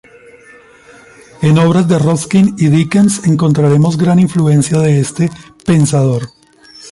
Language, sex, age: Spanish, male, 50-59